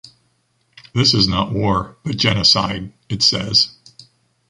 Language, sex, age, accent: English, male, 50-59, United States English